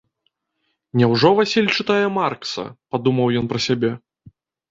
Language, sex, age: Belarusian, male, 30-39